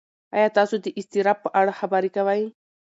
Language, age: Pashto, 19-29